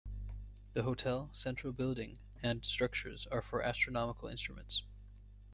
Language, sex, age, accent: English, male, 19-29, United States English